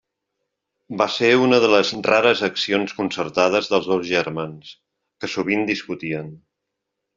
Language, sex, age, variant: Catalan, male, 50-59, Central